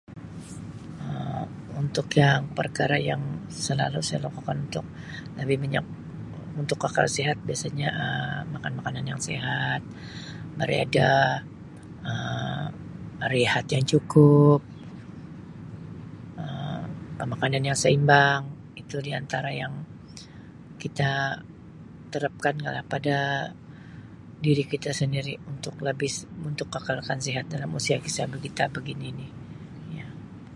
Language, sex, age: Sabah Malay, female, 50-59